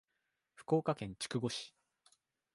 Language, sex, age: Japanese, male, 19-29